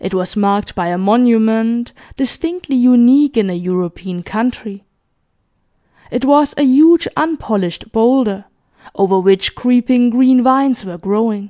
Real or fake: real